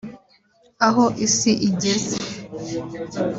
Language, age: Kinyarwanda, 19-29